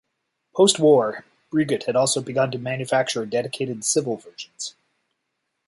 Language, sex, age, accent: English, male, 30-39, Canadian English